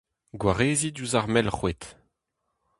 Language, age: Breton, 30-39